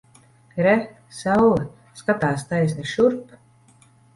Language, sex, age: Latvian, female, 50-59